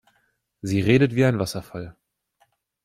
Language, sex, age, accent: German, male, 19-29, Deutschland Deutsch